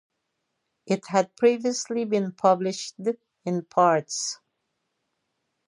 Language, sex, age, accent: English, female, 50-59, England English